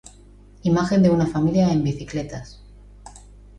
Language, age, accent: Spanish, 40-49, España: Centro-Sur peninsular (Madrid, Toledo, Castilla-La Mancha)